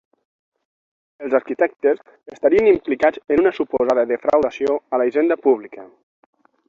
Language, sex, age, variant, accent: Catalan, male, 30-39, Nord-Occidental, nord-occidental; Lleida